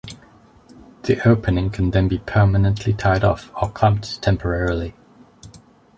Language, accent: English, England English